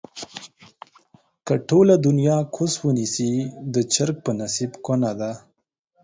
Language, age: Pashto, 19-29